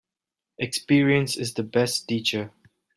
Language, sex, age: English, male, 19-29